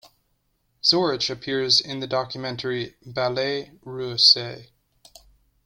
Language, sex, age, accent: English, male, 19-29, United States English